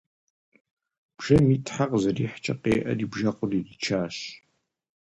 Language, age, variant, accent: Kabardian, 40-49, Адыгэбзэ (Къэбэрдей, Кирил, псоми зэдай), Джылэхъстэней (Gilahsteney)